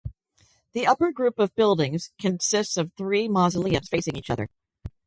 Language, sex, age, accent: English, female, 50-59, United States English